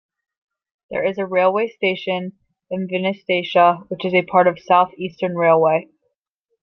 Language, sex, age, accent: English, female, 19-29, United States English